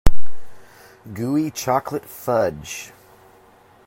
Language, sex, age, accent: English, male, 40-49, United States English